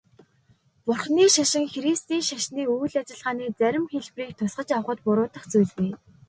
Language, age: Mongolian, 19-29